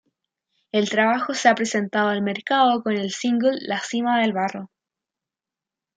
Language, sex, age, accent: Spanish, female, 19-29, Chileno: Chile, Cuyo